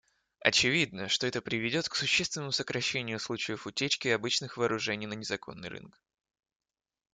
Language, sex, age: Russian, male, 19-29